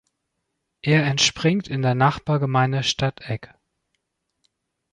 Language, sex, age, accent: German, male, 40-49, Deutschland Deutsch